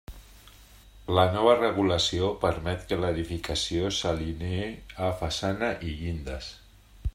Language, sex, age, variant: Catalan, male, 50-59, Central